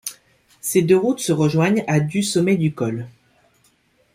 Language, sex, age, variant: French, male, 19-29, Français de métropole